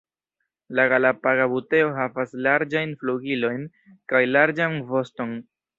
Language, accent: Esperanto, Internacia